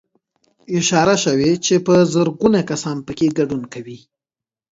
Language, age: Pashto, 19-29